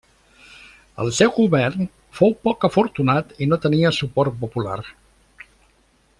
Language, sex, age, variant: Catalan, male, 60-69, Central